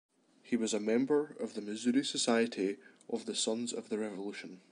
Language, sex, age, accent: English, male, 19-29, Scottish English